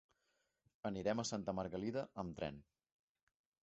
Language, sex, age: Catalan, male, 30-39